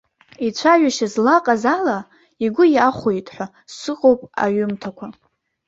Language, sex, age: Abkhazian, female, under 19